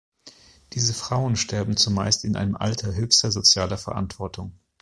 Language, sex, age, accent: German, male, 40-49, Deutschland Deutsch